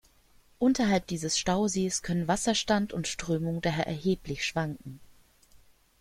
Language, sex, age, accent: German, female, 30-39, Deutschland Deutsch